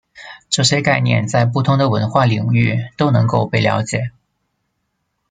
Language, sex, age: Chinese, male, 30-39